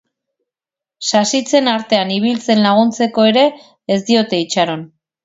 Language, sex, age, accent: Basque, female, 40-49, Erdialdekoa edo Nafarra (Gipuzkoa, Nafarroa)